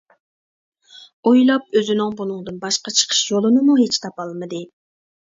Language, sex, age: Uyghur, female, 19-29